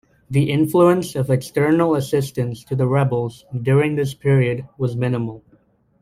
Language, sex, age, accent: English, male, under 19, United States English